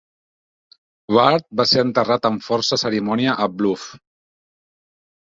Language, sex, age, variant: Catalan, male, 40-49, Central